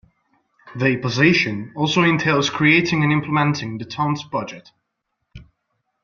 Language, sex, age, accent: English, male, 19-29, United States English